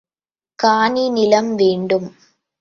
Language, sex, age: Tamil, female, under 19